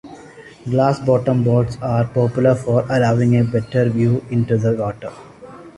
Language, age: English, 19-29